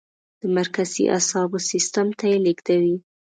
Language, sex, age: Pashto, female, 19-29